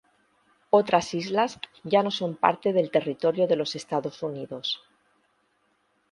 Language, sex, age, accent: Spanish, female, 50-59, España: Centro-Sur peninsular (Madrid, Toledo, Castilla-La Mancha)